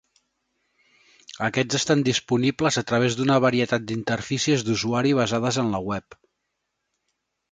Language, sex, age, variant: Catalan, male, 50-59, Central